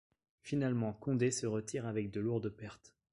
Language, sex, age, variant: French, male, 30-39, Français de métropole